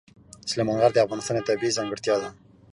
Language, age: Pashto, 19-29